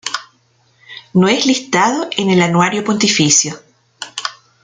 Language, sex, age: Spanish, female, 50-59